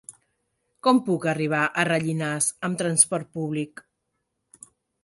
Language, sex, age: Catalan, female, 40-49